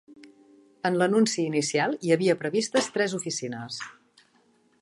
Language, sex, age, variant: Catalan, female, 40-49, Central